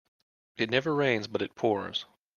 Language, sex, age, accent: English, male, 30-39, United States English